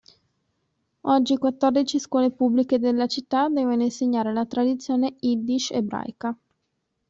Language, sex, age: Italian, female, 19-29